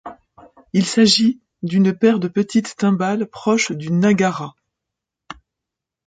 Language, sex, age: French, female, 50-59